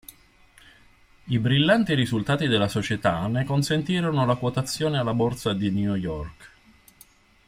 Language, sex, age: Italian, male, 50-59